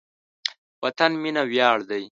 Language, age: Pashto, under 19